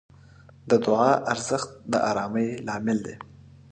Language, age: Pashto, 30-39